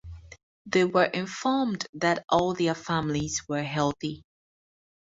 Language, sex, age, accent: English, female, 30-39, United States English